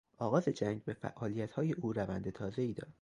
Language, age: Persian, 19-29